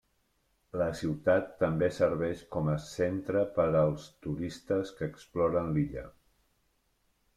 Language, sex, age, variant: Catalan, male, 40-49, Central